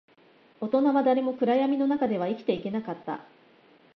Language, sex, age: Japanese, female, 30-39